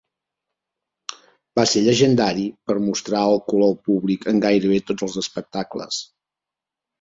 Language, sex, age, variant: Catalan, male, 40-49, Central